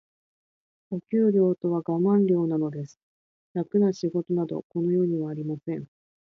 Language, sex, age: Japanese, female, 30-39